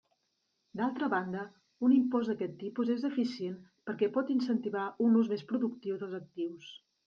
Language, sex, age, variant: Catalan, female, 40-49, Central